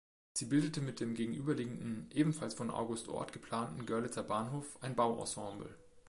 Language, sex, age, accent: German, male, 19-29, Deutschland Deutsch